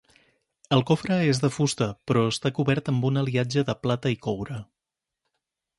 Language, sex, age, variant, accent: Catalan, male, 40-49, Central, central